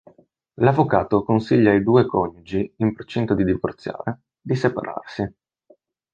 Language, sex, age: Italian, male, 19-29